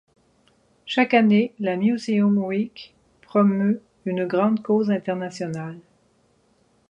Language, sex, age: French, female, 50-59